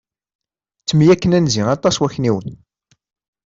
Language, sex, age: Kabyle, male, 30-39